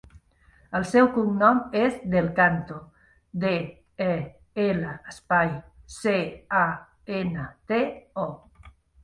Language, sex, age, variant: Catalan, female, 50-59, Central